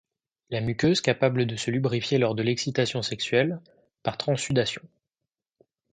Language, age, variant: French, 19-29, Français de métropole